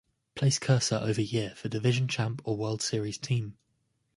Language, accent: English, England English